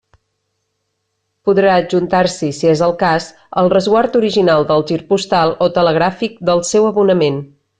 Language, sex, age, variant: Catalan, female, 30-39, Central